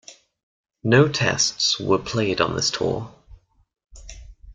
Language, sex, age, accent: English, male, under 19, England English